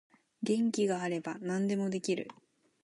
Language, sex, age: Japanese, female, 19-29